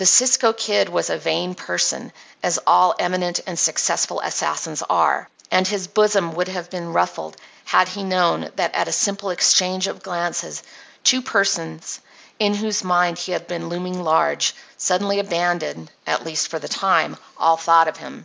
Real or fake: real